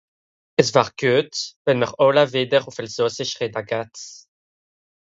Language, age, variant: Swiss German, 19-29, Südniederàlemmànisch (Kolmer, Gawìller, Mìlhüüsa, Àltkìrich, usw.)